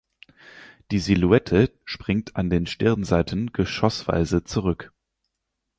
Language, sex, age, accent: German, male, 19-29, Deutschland Deutsch